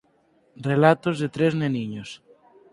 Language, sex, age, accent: Galician, male, 19-29, Oriental (común en zona oriental)